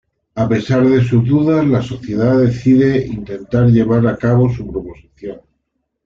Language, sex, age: Spanish, male, 50-59